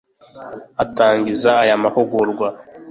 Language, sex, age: Kinyarwanda, male, 19-29